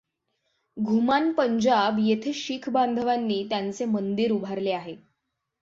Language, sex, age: Marathi, female, 19-29